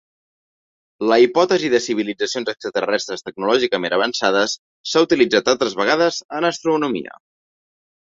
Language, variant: Catalan, Central